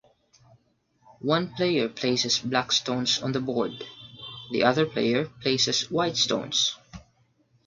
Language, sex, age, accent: English, male, 19-29, United States English; Filipino